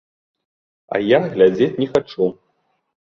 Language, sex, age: Belarusian, male, 40-49